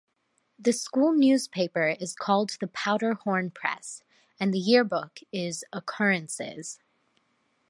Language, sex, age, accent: English, female, 19-29, United States English